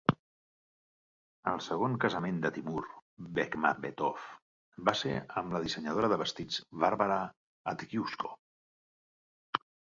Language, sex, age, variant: Catalan, male, 50-59, Central